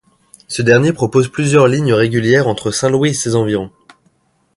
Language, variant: French, Français de métropole